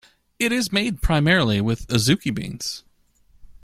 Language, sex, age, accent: English, male, 30-39, United States English